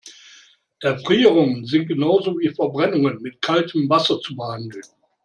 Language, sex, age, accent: German, male, 60-69, Deutschland Deutsch